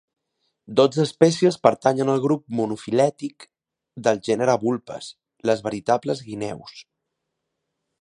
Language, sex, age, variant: Catalan, male, 30-39, Central